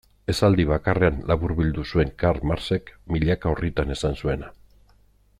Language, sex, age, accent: Basque, male, 50-59, Erdialdekoa edo Nafarra (Gipuzkoa, Nafarroa)